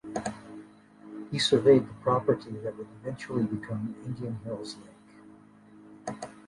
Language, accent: English, United States English